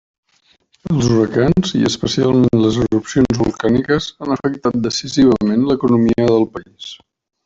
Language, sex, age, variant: Catalan, male, 50-59, Central